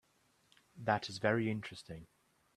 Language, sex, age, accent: English, male, 19-29, England English